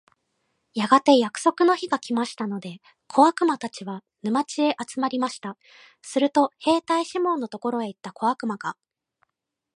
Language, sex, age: Japanese, female, 19-29